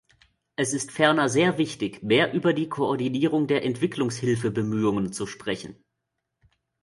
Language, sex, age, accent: German, male, 19-29, Deutschland Deutsch